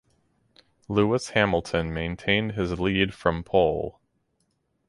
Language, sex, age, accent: English, male, 30-39, United States English